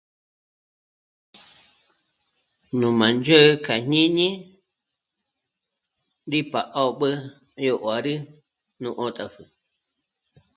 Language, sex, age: Michoacán Mazahua, female, 50-59